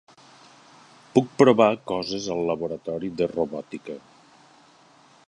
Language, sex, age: Catalan, male, 50-59